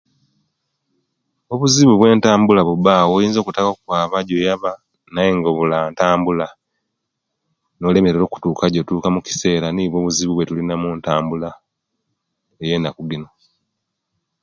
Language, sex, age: Kenyi, male, 50-59